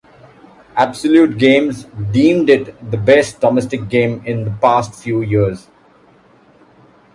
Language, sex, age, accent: English, male, 30-39, India and South Asia (India, Pakistan, Sri Lanka)